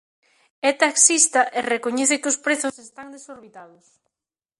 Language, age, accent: Galician, 30-39, Atlántico (seseo e gheada)